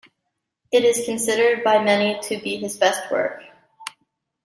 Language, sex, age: English, female, 19-29